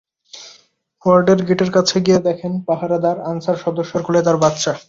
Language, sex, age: Bengali, male, 19-29